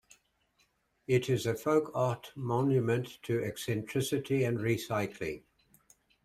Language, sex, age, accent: English, male, 70-79, New Zealand English